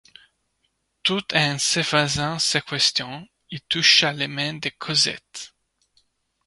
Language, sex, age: French, male, 19-29